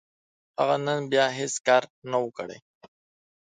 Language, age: Pashto, 19-29